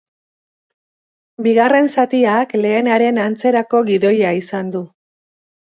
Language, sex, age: Basque, female, 50-59